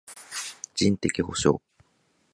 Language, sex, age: Japanese, male, 30-39